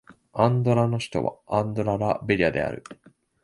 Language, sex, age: Japanese, male, 19-29